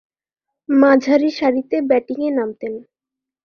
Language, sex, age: Bengali, female, 19-29